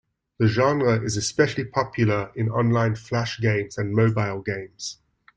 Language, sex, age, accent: English, male, 40-49, Southern African (South Africa, Zimbabwe, Namibia)